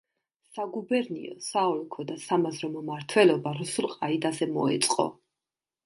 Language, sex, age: Georgian, female, 30-39